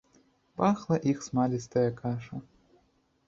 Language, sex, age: Belarusian, male, 19-29